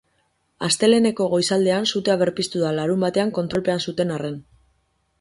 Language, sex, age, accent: Basque, female, 19-29, Mendebalekoa (Araba, Bizkaia, Gipuzkoako mendebaleko herri batzuk)